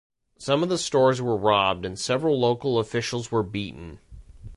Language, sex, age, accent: English, male, 40-49, United States English